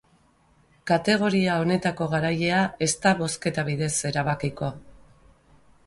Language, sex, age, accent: Basque, female, 50-59, Mendebalekoa (Araba, Bizkaia, Gipuzkoako mendebaleko herri batzuk)